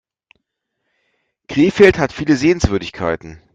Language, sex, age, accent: German, male, 40-49, Deutschland Deutsch